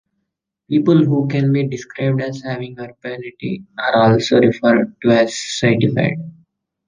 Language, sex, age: English, male, under 19